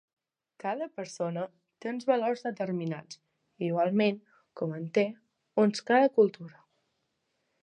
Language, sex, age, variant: Catalan, female, under 19, Central